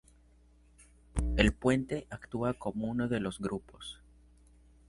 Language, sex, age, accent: Spanish, male, 19-29, Andino-Pacífico: Colombia, Perú, Ecuador, oeste de Bolivia y Venezuela andina